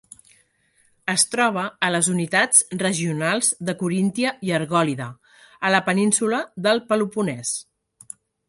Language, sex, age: Catalan, female, 40-49